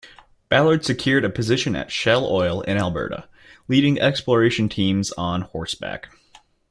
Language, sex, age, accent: English, male, 19-29, United States English